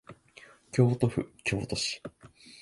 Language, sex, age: Japanese, male, 19-29